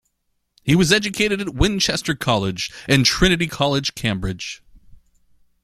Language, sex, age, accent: English, male, 30-39, United States English